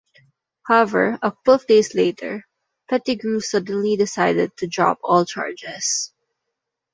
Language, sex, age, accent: English, female, 19-29, Filipino